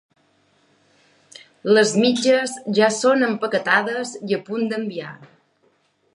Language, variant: Catalan, Balear